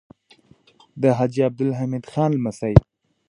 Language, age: Pashto, 19-29